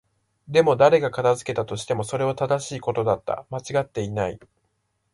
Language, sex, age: Japanese, male, 19-29